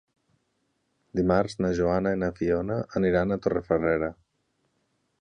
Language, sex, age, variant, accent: Catalan, male, 40-49, Nord-Occidental, Ebrenc